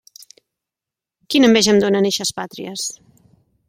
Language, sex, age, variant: Catalan, female, 30-39, Central